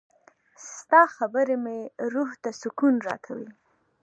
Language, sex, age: Pashto, female, 19-29